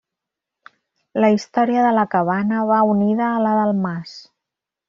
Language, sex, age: Catalan, female, 40-49